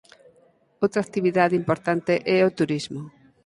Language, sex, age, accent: Galician, female, 50-59, Normativo (estándar)